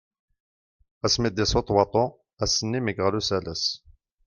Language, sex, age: Kabyle, male, 50-59